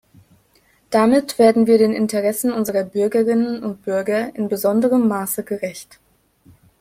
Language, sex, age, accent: German, female, 19-29, Deutschland Deutsch